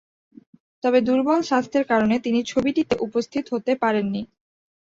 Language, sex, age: Bengali, female, 19-29